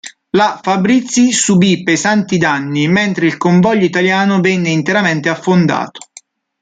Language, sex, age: Italian, male, 30-39